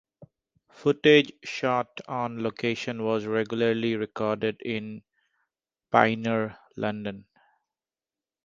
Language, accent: English, India and South Asia (India, Pakistan, Sri Lanka)